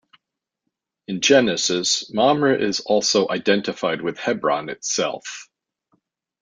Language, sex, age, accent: English, male, 50-59, United States English